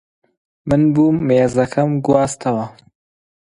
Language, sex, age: Central Kurdish, male, 19-29